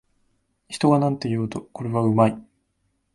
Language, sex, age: Japanese, male, 19-29